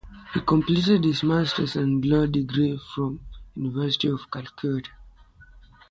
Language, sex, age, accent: English, male, 19-29, United States English; England English